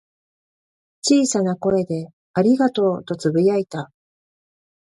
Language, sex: Japanese, female